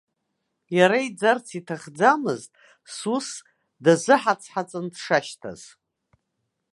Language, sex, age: Abkhazian, female, 60-69